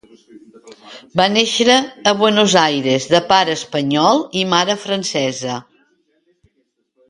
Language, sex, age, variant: Catalan, female, 60-69, Central